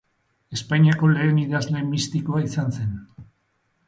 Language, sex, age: Basque, female, 40-49